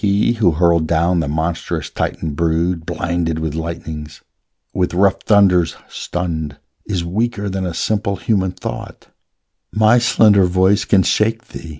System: none